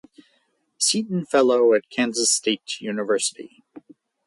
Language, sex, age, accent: English, male, 40-49, United States English